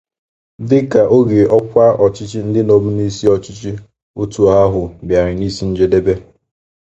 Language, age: Igbo, 19-29